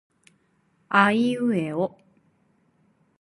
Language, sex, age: Japanese, female, 40-49